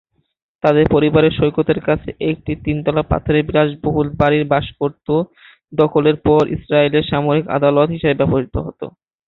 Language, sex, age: Bengali, male, under 19